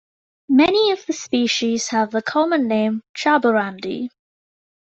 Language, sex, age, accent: English, female, 19-29, England English